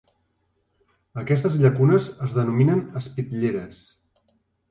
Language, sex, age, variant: Catalan, male, 40-49, Central